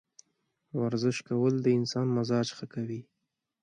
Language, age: Pashto, 19-29